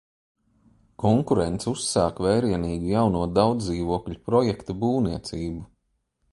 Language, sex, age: Latvian, male, 40-49